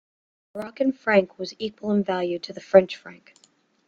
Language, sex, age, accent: English, female, 30-39, United States English